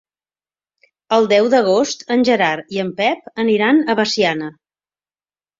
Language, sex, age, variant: Catalan, female, 50-59, Central